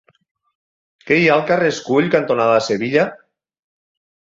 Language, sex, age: Catalan, male, 50-59